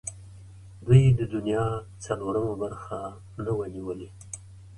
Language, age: Pashto, 60-69